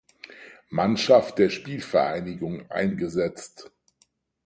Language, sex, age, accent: German, male, 50-59, Deutschland Deutsch